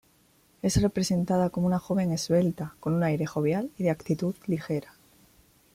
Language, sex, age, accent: Spanish, female, 19-29, España: Sur peninsular (Andalucia, Extremadura, Murcia)